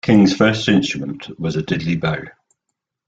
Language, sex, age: English, male, 60-69